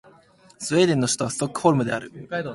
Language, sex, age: Japanese, male, under 19